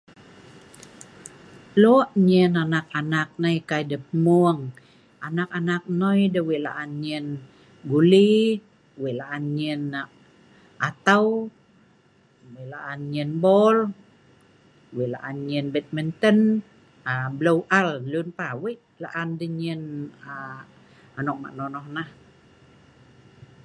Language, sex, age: Sa'ban, female, 50-59